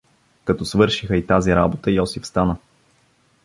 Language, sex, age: Bulgarian, male, 19-29